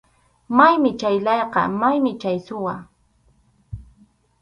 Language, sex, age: Arequipa-La Unión Quechua, female, under 19